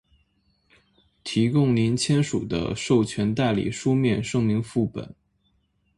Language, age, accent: Chinese, 19-29, 出生地：山西省